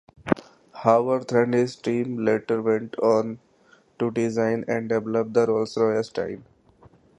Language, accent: English, India and South Asia (India, Pakistan, Sri Lanka)